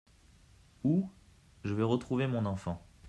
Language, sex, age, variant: French, male, 19-29, Français de métropole